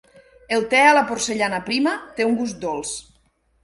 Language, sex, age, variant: Catalan, female, 40-49, Nord-Occidental